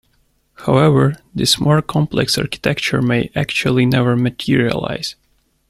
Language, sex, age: English, male, 19-29